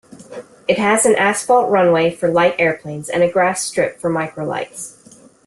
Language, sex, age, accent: English, female, 30-39, United States English